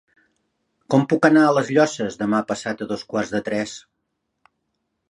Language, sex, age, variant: Catalan, male, 60-69, Central